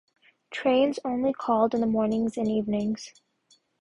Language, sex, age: English, female, under 19